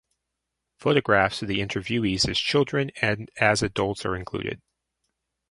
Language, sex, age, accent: English, male, 30-39, United States English